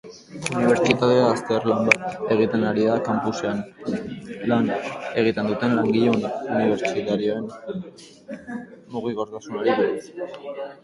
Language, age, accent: Basque, under 19, Mendebalekoa (Araba, Bizkaia, Gipuzkoako mendebaleko herri batzuk)